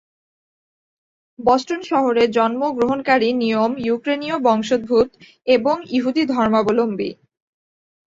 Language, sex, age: Bengali, female, 19-29